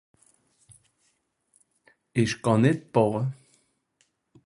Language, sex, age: Swiss German, female, 19-29